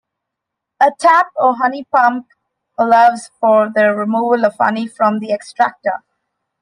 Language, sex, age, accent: English, female, 19-29, India and South Asia (India, Pakistan, Sri Lanka)